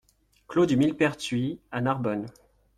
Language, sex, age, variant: French, male, 30-39, Français de métropole